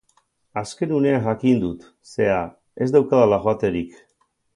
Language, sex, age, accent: Basque, male, 60-69, Mendebalekoa (Araba, Bizkaia, Gipuzkoako mendebaleko herri batzuk)